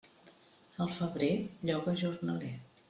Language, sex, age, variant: Catalan, female, 50-59, Central